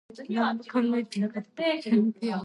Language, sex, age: Tatar, female, under 19